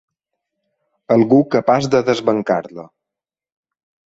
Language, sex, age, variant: Catalan, male, 30-39, Balear